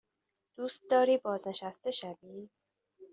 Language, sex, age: Persian, female, 19-29